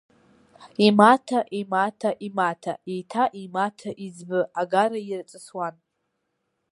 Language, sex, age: Abkhazian, female, under 19